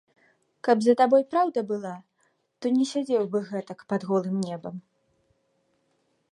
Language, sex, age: Belarusian, female, 19-29